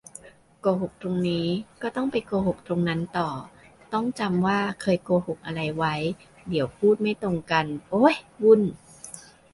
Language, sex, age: Thai, male, under 19